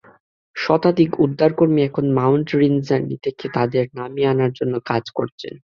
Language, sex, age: Bengali, male, 19-29